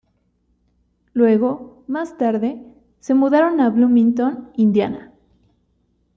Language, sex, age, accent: Spanish, female, 19-29, México